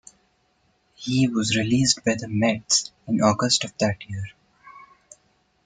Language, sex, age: English, male, under 19